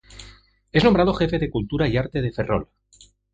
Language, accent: Spanish, España: Centro-Sur peninsular (Madrid, Toledo, Castilla-La Mancha)